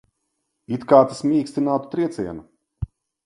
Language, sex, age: Latvian, male, 40-49